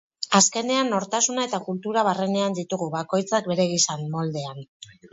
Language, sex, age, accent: Basque, female, 50-59, Mendebalekoa (Araba, Bizkaia, Gipuzkoako mendebaleko herri batzuk)